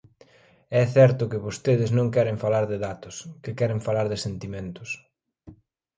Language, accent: Galician, Normativo (estándar)